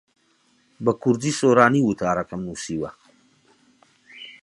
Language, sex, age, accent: Central Kurdish, male, 30-39, سۆرانی